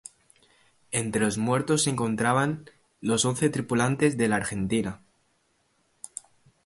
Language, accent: Spanish, España: Centro-Sur peninsular (Madrid, Toledo, Castilla-La Mancha)